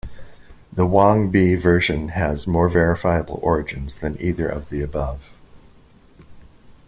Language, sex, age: English, male, 50-59